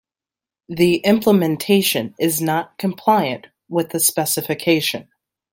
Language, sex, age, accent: English, female, 30-39, United States English